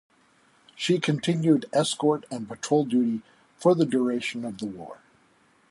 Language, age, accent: English, 50-59, United States English